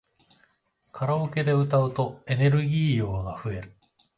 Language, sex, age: Japanese, male, 30-39